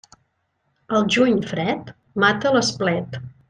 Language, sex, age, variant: Catalan, female, 50-59, Central